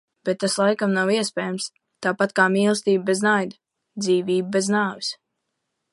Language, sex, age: Latvian, female, under 19